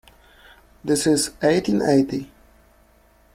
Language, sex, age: English, male, 30-39